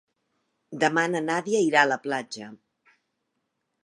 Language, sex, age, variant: Catalan, female, 40-49, Central